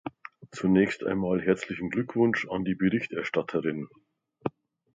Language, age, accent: German, 50-59, Deutschland Deutsch